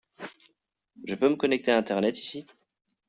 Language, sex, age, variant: French, male, 30-39, Français de métropole